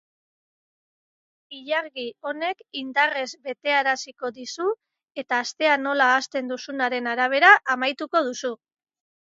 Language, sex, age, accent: Basque, female, 40-49, Mendebalekoa (Araba, Bizkaia, Gipuzkoako mendebaleko herri batzuk)